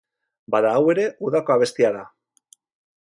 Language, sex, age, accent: Basque, male, 40-49, Mendebalekoa (Araba, Bizkaia, Gipuzkoako mendebaleko herri batzuk)